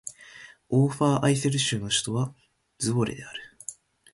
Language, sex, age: Japanese, male, 19-29